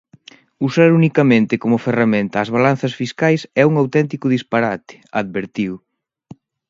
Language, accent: Galician, Normativo (estándar)